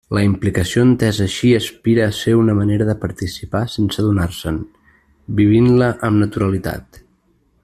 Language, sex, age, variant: Catalan, male, 30-39, Central